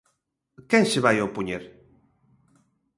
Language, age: Galician, 50-59